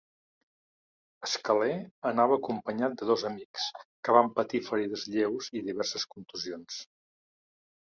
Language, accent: Catalan, gironí